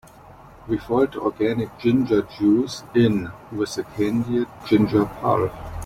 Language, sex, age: English, male, 19-29